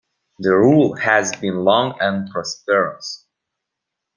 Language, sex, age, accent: English, male, 19-29, United States English